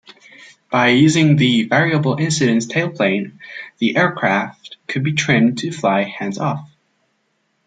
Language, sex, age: English, male, 19-29